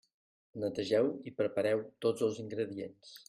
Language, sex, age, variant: Catalan, male, 50-59, Central